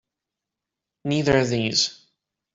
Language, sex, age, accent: English, male, 19-29, United States English